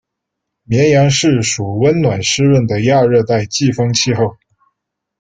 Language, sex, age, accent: Chinese, male, 19-29, 出生地：四川省